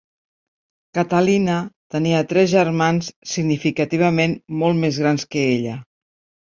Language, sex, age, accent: Catalan, female, 50-59, Barceloní